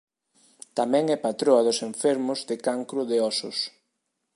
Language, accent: Galician, Oriental (común en zona oriental)